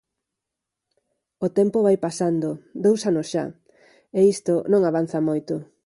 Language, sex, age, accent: Galician, female, 40-49, Normativo (estándar)